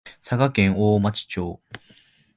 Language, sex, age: Japanese, male, 19-29